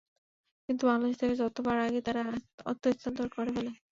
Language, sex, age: Bengali, female, 19-29